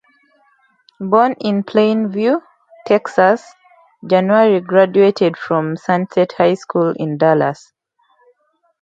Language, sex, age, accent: English, female, 19-29, England English